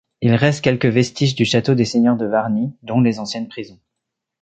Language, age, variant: French, 19-29, Français de métropole